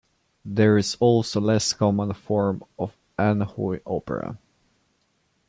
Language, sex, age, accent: English, male, 19-29, England English